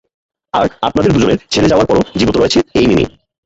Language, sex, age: Bengali, male, 19-29